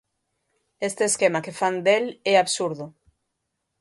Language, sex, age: Galician, female, 30-39